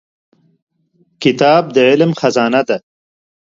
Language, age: Pashto, 30-39